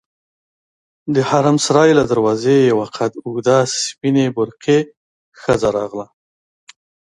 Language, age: Pashto, 30-39